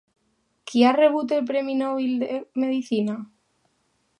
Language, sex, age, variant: Catalan, female, under 19, Alacantí